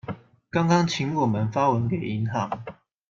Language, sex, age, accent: Chinese, male, 19-29, 出生地：高雄市